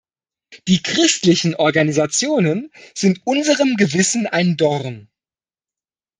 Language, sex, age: German, male, 30-39